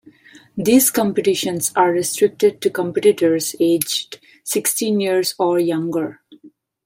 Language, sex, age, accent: English, female, 30-39, India and South Asia (India, Pakistan, Sri Lanka)